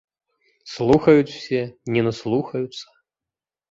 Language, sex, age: Belarusian, male, 30-39